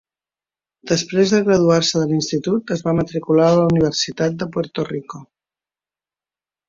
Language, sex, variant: Catalan, female, Central